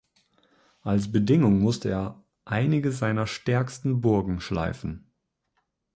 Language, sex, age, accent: German, male, 19-29, Deutschland Deutsch